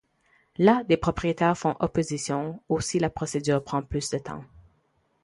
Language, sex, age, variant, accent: French, female, 19-29, Français d'Amérique du Nord, Français du Canada